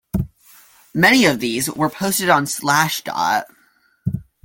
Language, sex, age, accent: English, male, under 19, Canadian English